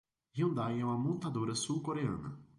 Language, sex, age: Portuguese, male, 19-29